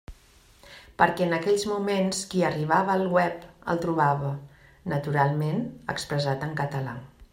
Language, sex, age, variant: Catalan, female, 50-59, Central